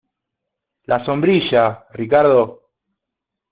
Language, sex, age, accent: Spanish, male, 40-49, Rioplatense: Argentina, Uruguay, este de Bolivia, Paraguay